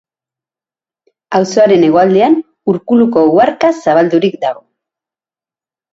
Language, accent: Basque, Mendebalekoa (Araba, Bizkaia, Gipuzkoako mendebaleko herri batzuk)